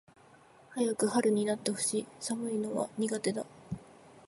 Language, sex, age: Japanese, female, 19-29